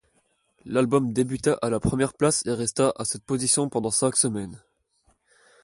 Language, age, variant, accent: French, under 19, Français d'Europe, Français de Belgique